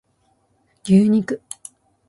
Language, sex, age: Japanese, female, 50-59